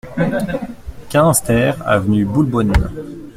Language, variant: French, Français de métropole